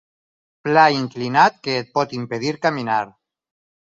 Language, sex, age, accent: Catalan, male, 40-49, valencià